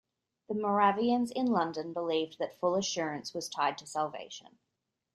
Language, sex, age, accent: English, female, 19-29, Australian English